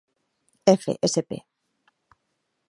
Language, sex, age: Spanish, female, 30-39